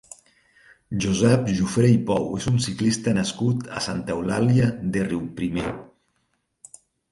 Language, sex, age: Catalan, male, 40-49